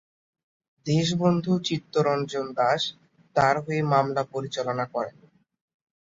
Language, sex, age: Bengali, male, under 19